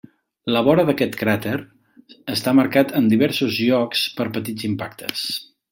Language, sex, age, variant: Catalan, male, 50-59, Central